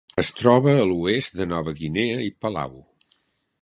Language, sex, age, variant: Catalan, male, 60-69, Central